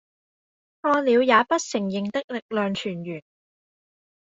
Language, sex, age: Cantonese, female, 19-29